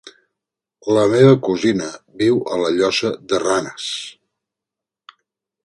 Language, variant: Catalan, Central